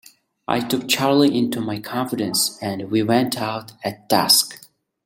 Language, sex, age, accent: English, male, 19-29, United States English